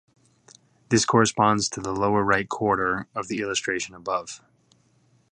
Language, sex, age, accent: English, male, 30-39, United States English